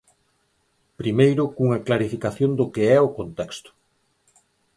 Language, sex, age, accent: Galician, male, 50-59, Oriental (común en zona oriental)